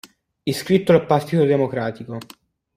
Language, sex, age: Italian, male, under 19